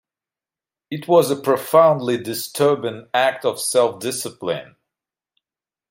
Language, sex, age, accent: English, male, 30-39, United States English